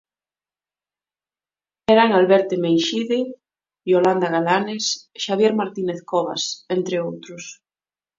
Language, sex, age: Galician, female, 30-39